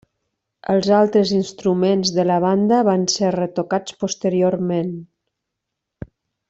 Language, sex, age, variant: Catalan, female, 40-49, Nord-Occidental